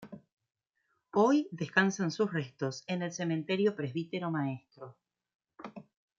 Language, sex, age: Spanish, female, 50-59